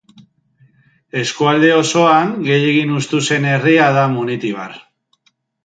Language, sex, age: Basque, male, 40-49